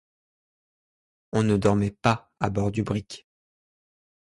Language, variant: French, Français de métropole